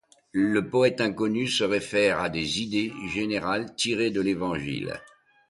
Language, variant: French, Français de métropole